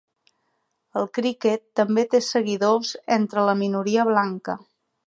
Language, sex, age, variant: Catalan, female, 40-49, Central